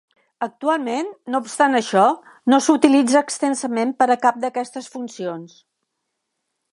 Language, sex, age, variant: Catalan, female, 70-79, Central